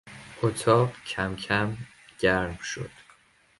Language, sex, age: Persian, male, under 19